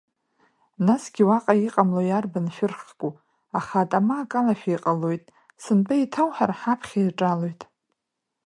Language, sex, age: Abkhazian, female, 30-39